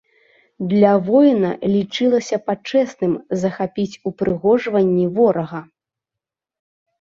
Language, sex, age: Belarusian, female, 30-39